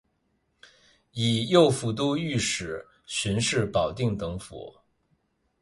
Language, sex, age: Chinese, male, 19-29